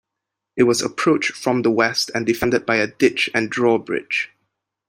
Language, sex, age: English, male, 30-39